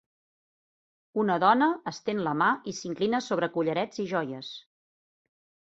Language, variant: Catalan, Central